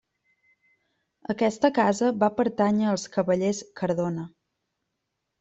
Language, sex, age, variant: Catalan, female, 30-39, Central